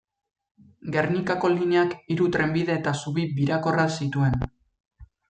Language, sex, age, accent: Basque, male, 19-29, Mendebalekoa (Araba, Bizkaia, Gipuzkoako mendebaleko herri batzuk)